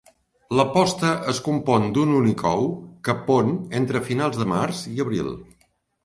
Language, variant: Catalan, Central